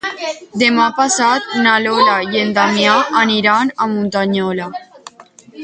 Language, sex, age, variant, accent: Catalan, female, under 19, Valencià meridional, valencià